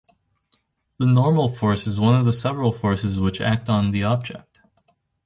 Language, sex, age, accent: English, male, under 19, United States English